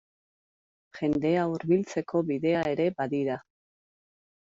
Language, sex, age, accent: Basque, female, 40-49, Erdialdekoa edo Nafarra (Gipuzkoa, Nafarroa)